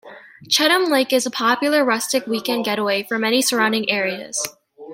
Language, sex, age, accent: English, female, under 19, United States English